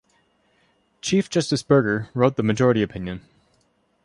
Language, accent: English, United States English